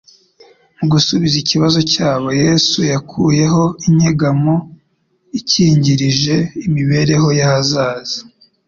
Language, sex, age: Kinyarwanda, male, under 19